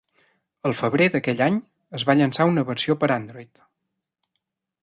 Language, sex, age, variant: Catalan, male, 19-29, Central